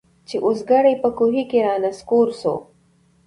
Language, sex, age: Pashto, female, 40-49